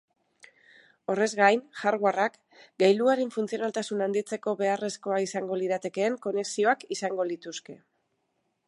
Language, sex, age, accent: Basque, female, 40-49, Mendebalekoa (Araba, Bizkaia, Gipuzkoako mendebaleko herri batzuk)